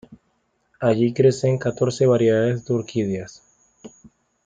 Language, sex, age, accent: Spanish, male, 19-29, América central